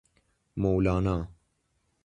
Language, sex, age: Persian, male, under 19